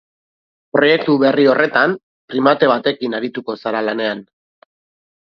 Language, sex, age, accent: Basque, male, 30-39, Erdialdekoa edo Nafarra (Gipuzkoa, Nafarroa)